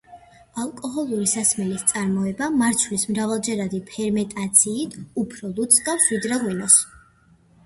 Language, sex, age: Georgian, female, 19-29